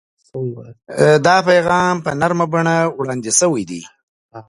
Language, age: Pashto, 40-49